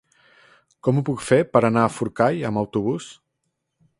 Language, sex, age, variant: Catalan, male, 30-39, Central